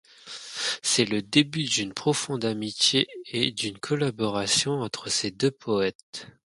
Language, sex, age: French, male, 19-29